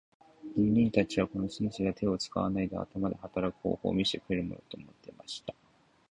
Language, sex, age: Japanese, male, 19-29